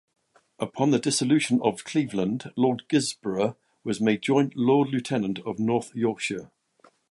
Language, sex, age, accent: English, male, 60-69, England English